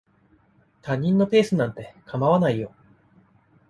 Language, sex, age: Japanese, male, 40-49